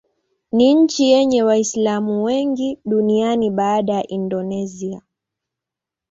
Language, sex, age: Swahili, female, 19-29